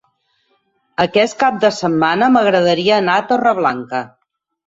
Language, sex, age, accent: Catalan, female, 40-49, gironí